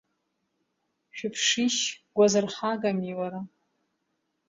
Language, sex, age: Abkhazian, female, 30-39